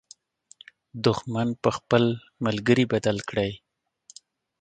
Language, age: Pashto, 30-39